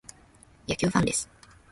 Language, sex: Japanese, female